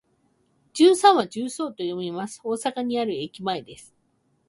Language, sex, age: Japanese, female, 50-59